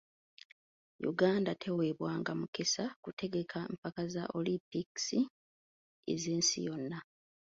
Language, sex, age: Ganda, female, 30-39